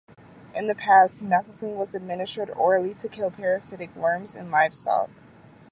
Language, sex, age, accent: English, female, 19-29, United States English